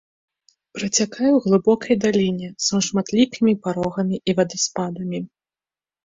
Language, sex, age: Belarusian, female, 19-29